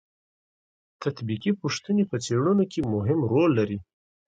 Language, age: Pashto, 30-39